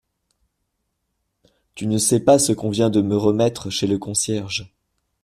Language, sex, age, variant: French, male, 19-29, Français de métropole